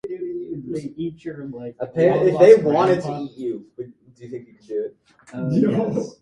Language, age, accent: English, 19-29, United States English